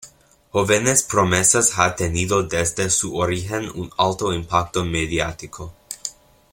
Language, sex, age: Spanish, male, under 19